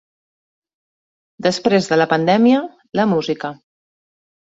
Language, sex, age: Catalan, female, 40-49